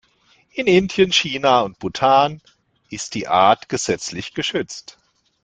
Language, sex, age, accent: German, male, 40-49, Deutschland Deutsch